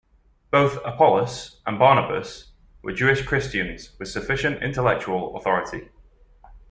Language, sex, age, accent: English, male, 19-29, England English